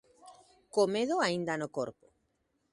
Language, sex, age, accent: Galician, female, 30-39, Normativo (estándar)